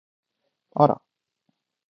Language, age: Japanese, 19-29